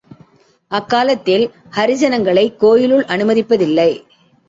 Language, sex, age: Tamil, female, 50-59